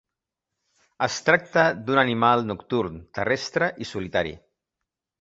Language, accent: Catalan, Barcelonès